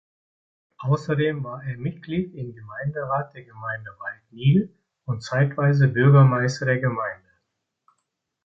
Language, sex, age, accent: German, male, 50-59, Deutschland Deutsch